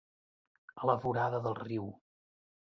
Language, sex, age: Catalan, male, 40-49